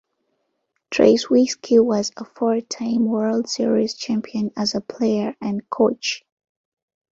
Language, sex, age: English, female, under 19